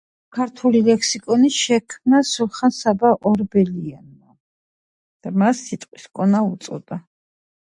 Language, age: Georgian, 40-49